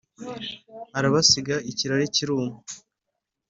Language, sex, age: Kinyarwanda, male, 30-39